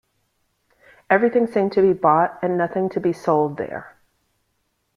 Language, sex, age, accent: English, female, 40-49, United States English